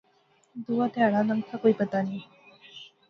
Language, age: Pahari-Potwari, 19-29